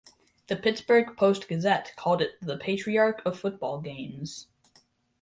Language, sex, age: English, male, under 19